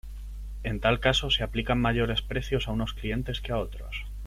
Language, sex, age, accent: Spanish, male, 19-29, España: Sur peninsular (Andalucia, Extremadura, Murcia)